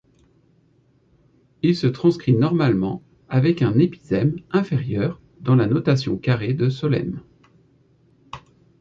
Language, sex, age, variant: French, male, 30-39, Français de métropole